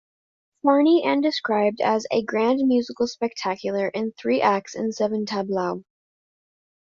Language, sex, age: English, female, under 19